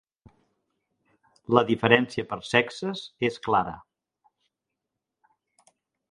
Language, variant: Catalan, Central